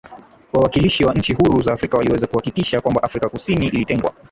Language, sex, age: Swahili, male, 19-29